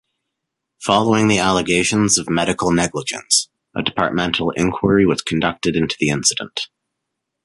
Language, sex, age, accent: English, male, 30-39, Canadian English